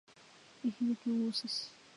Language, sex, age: Japanese, female, 19-29